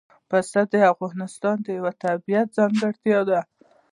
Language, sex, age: Pashto, female, 19-29